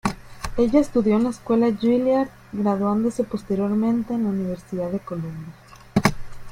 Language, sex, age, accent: Spanish, female, 19-29, México